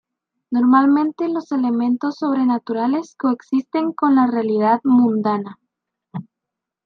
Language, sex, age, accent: Spanish, female, 19-29, América central